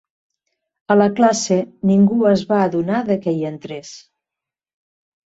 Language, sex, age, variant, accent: Catalan, female, 50-59, Central, central